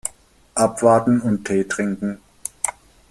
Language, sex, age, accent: German, male, 50-59, Deutschland Deutsch